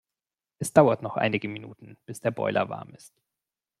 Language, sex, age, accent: German, male, 19-29, Deutschland Deutsch